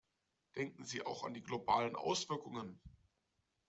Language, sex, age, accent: German, male, 19-29, Deutschland Deutsch